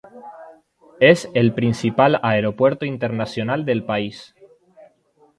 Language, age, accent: Spanish, 19-29, España: Islas Canarias